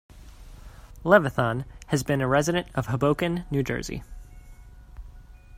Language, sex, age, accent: English, male, 19-29, United States English